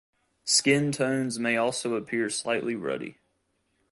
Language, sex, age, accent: English, male, 19-29, United States English